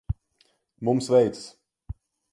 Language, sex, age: Latvian, male, 40-49